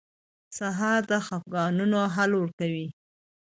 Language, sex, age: Pashto, female, 19-29